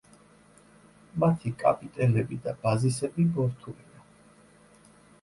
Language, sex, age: Georgian, male, 30-39